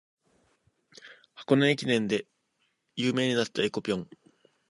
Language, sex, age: Japanese, male, 19-29